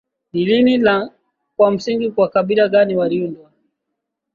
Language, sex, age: Swahili, male, 19-29